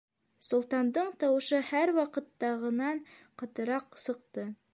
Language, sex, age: Bashkir, female, under 19